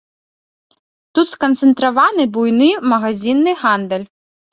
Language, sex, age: Belarusian, female, 30-39